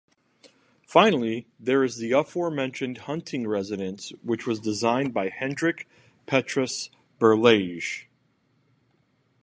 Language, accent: English, United States English